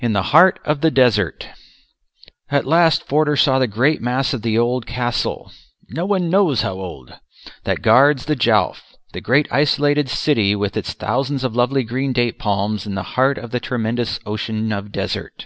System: none